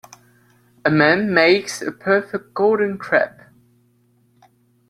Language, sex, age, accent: English, male, under 19, England English